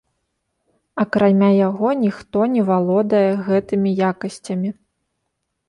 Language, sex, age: Belarusian, female, 30-39